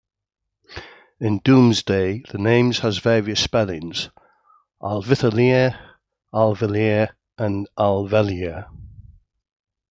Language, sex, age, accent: English, male, 60-69, England English